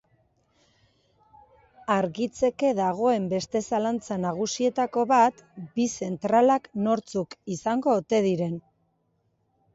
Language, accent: Basque, Erdialdekoa edo Nafarra (Gipuzkoa, Nafarroa)